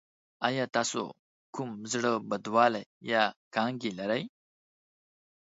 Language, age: Pashto, 19-29